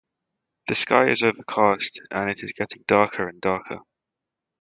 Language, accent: English, England English